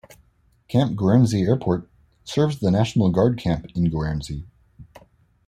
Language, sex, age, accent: English, male, 19-29, United States English